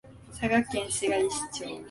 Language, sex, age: Japanese, female, 19-29